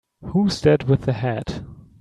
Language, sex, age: English, male, 19-29